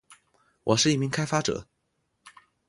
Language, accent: Chinese, 出生地：浙江省